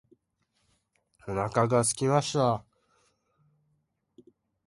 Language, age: Japanese, under 19